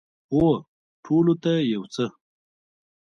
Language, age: Pashto, 30-39